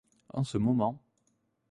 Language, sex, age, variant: French, male, 19-29, Français de métropole